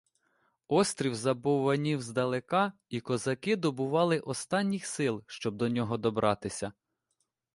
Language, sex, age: Ukrainian, male, 30-39